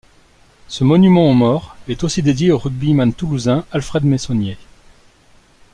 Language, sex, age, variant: French, male, 40-49, Français de métropole